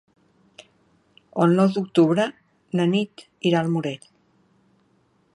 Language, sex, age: Catalan, female, 60-69